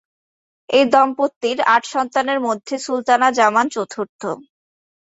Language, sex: Bengali, female